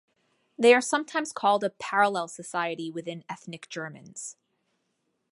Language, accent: English, United States English